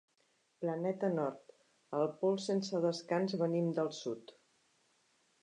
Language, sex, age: Catalan, female, 60-69